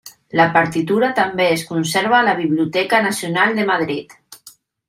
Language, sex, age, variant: Catalan, female, 30-39, Central